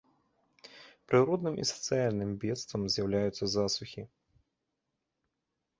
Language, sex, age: Belarusian, male, 30-39